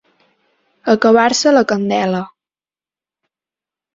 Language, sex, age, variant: Catalan, female, 19-29, Central